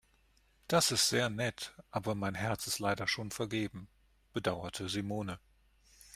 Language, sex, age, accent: German, male, 40-49, Deutschland Deutsch